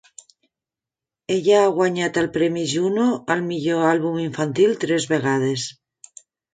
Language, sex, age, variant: Catalan, female, 50-59, Nord-Occidental